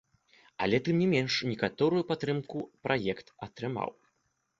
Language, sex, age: Belarusian, male, 19-29